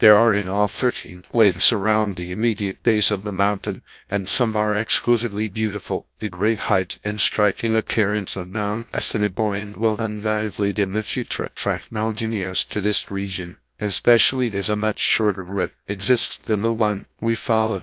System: TTS, GlowTTS